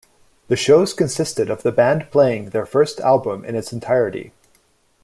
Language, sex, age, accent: English, male, 30-39, United States English